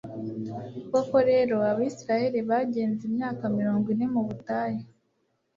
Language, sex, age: Kinyarwanda, female, 19-29